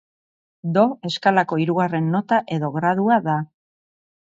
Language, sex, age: Basque, female, 40-49